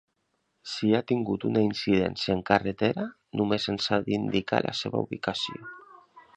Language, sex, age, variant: Catalan, male, 40-49, Central